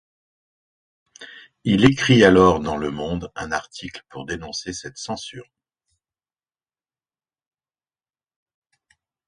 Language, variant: French, Français de métropole